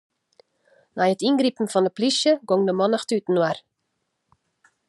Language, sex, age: Western Frisian, female, 30-39